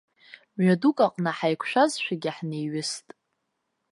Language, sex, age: Abkhazian, female, 19-29